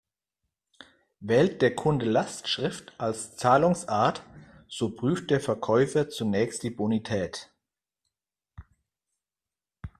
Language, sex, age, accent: German, male, 50-59, Deutschland Deutsch